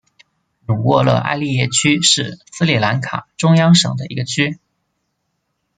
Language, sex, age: Chinese, male, 30-39